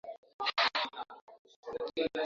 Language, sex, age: Swahili, female, 19-29